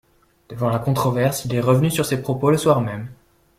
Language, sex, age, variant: French, male, 19-29, Français de métropole